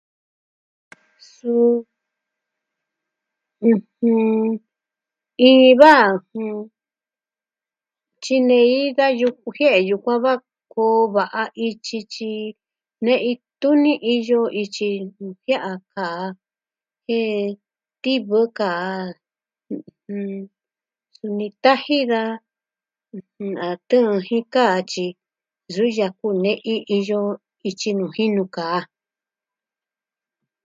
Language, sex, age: Southwestern Tlaxiaco Mixtec, female, 60-69